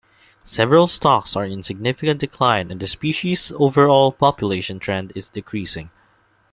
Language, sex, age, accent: English, male, 19-29, Filipino